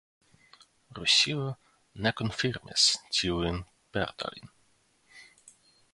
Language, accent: Esperanto, Internacia